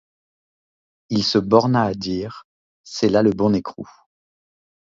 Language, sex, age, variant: French, male, 30-39, Français de métropole